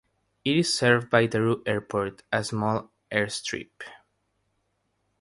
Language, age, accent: English, 19-29, United States English; India and South Asia (India, Pakistan, Sri Lanka)